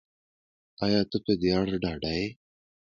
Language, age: Pashto, 19-29